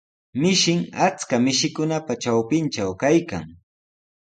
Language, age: Sihuas Ancash Quechua, 19-29